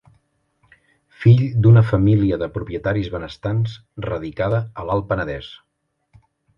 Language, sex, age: Catalan, male, 50-59